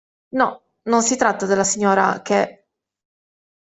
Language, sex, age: Italian, female, 19-29